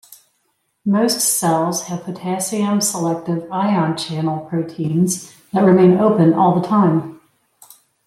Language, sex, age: English, female, 50-59